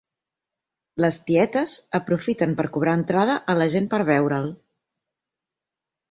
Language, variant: Catalan, Central